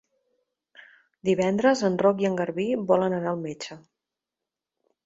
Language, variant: Catalan, Septentrional